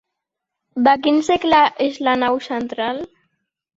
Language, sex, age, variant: Catalan, male, under 19, Central